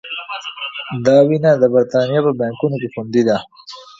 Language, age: Pashto, 19-29